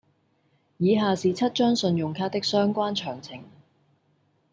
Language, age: Cantonese, 30-39